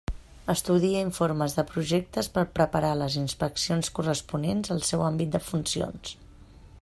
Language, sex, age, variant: Catalan, female, 40-49, Central